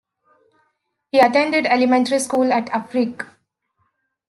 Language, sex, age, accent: English, female, 19-29, United States English